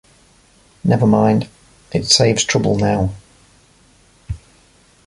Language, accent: English, England English